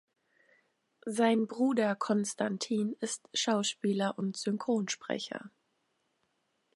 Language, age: German, 19-29